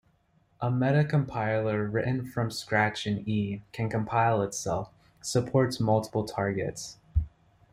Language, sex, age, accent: English, male, 19-29, United States English